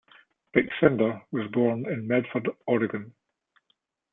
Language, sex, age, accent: English, male, 50-59, Scottish English